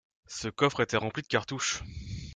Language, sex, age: French, male, 19-29